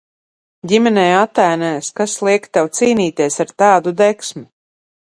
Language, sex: Latvian, female